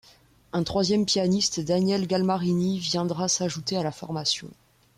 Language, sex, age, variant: French, female, 19-29, Français de métropole